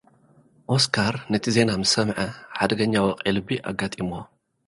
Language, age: Tigrinya, 40-49